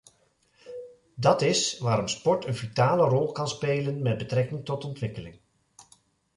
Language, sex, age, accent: Dutch, male, 50-59, Nederlands Nederlands